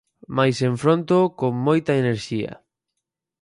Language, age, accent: Galician, under 19, Normativo (estándar)